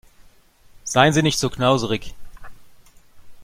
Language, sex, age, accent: German, male, 40-49, Deutschland Deutsch